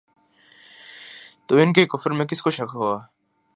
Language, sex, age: Urdu, male, 19-29